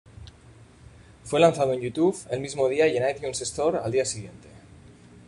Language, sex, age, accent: Spanish, male, 19-29, España: Norte peninsular (Asturias, Castilla y León, Cantabria, País Vasco, Navarra, Aragón, La Rioja, Guadalajara, Cuenca)